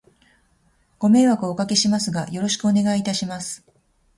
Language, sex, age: Japanese, female, 40-49